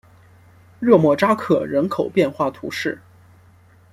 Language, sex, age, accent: Chinese, male, 19-29, 出生地：辽宁省